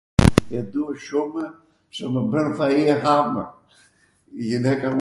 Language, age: Arvanitika Albanian, 70-79